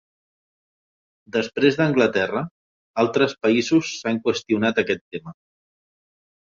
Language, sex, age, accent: Catalan, male, 50-59, Neutre